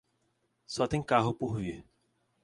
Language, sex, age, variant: Portuguese, male, 19-29, Portuguese (Brasil)